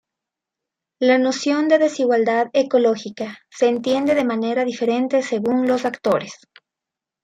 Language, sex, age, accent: Spanish, female, 30-39, Andino-Pacífico: Colombia, Perú, Ecuador, oeste de Bolivia y Venezuela andina